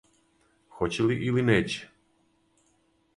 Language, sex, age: Serbian, male, 50-59